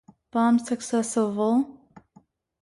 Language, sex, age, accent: English, female, 19-29, United States English